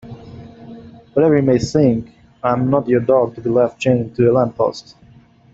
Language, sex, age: English, male, 19-29